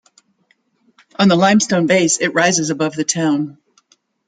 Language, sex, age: English, female, 70-79